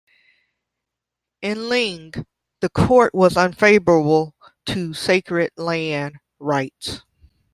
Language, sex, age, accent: English, female, 30-39, United States English